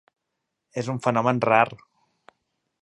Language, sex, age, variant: Catalan, male, 30-39, Central